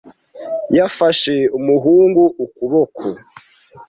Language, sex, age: Kinyarwanda, male, 19-29